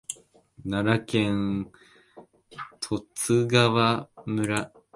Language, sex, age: Japanese, male, under 19